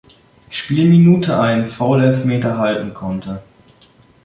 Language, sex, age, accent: German, male, under 19, Deutschland Deutsch